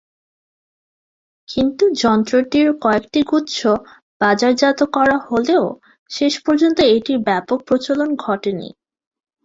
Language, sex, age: Bengali, female, 19-29